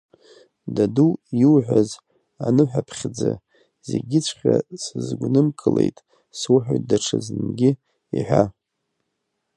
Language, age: Abkhazian, 30-39